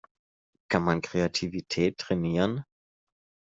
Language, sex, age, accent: German, male, 30-39, Deutschland Deutsch